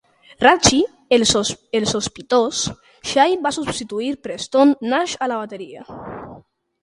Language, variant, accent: Catalan, Valencià central, aprenent (recent, des del castellà)